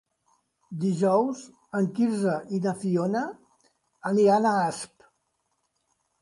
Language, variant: Catalan, Central